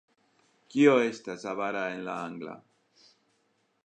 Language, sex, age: Esperanto, male, 60-69